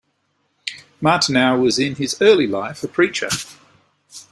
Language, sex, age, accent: English, male, 50-59, Australian English